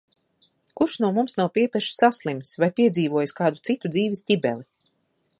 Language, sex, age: Latvian, female, 30-39